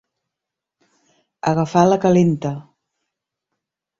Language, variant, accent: Catalan, Central, Barceloní